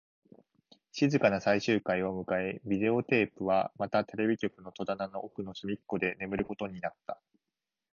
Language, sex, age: Japanese, male, 19-29